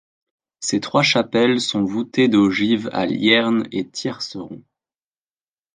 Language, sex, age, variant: French, male, 19-29, Français de métropole